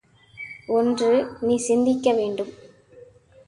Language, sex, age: Tamil, female, 19-29